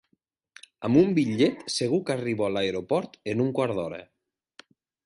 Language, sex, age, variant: Catalan, male, 30-39, Nord-Occidental